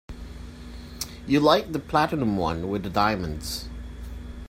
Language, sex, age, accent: English, male, 40-49, Filipino